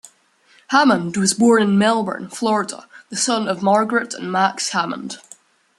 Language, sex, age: English, male, under 19